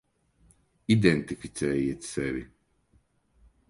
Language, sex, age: Latvian, male, 40-49